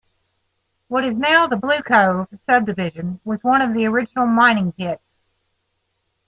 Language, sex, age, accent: English, female, 40-49, United States English